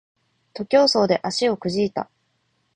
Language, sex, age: Japanese, female, 30-39